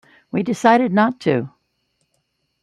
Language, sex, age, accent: English, female, 60-69, United States English